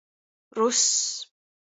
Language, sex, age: Latgalian, female, 19-29